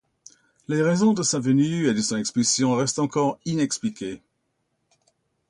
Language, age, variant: French, 70-79, Français de métropole